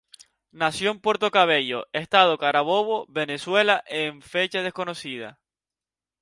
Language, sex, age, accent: Spanish, male, 19-29, España: Islas Canarias